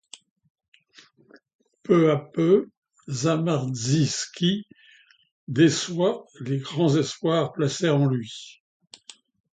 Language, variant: French, Français de métropole